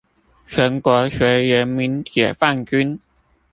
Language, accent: Chinese, 出生地：臺北市